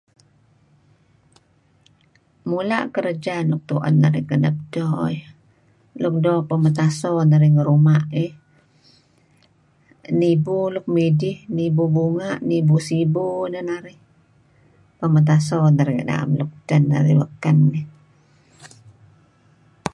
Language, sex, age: Kelabit, female, 60-69